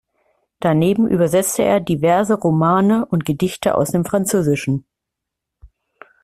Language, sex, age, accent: German, female, 50-59, Deutschland Deutsch